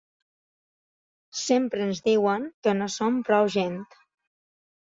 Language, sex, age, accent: Catalan, female, 30-39, mallorquí